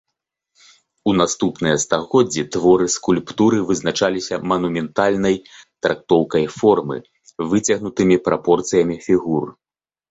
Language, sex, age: Belarusian, male, 30-39